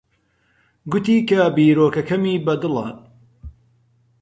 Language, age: Central Kurdish, 30-39